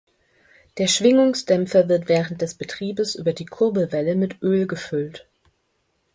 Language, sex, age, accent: German, female, 30-39, Deutschland Deutsch